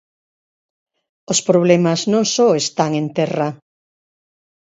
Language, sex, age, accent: Galician, female, 60-69, Normativo (estándar)